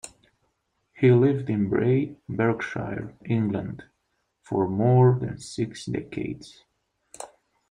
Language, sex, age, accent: English, male, 19-29, United States English